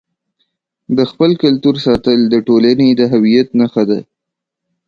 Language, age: Pashto, 19-29